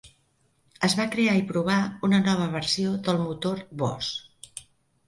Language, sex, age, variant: Catalan, female, 60-69, Central